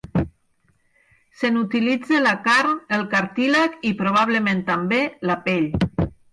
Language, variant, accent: Catalan, Nord-Occidental, nord-occidental